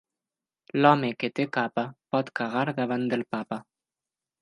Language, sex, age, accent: Catalan, male, 19-29, valencià